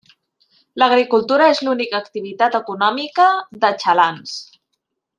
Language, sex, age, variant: Catalan, female, 30-39, Central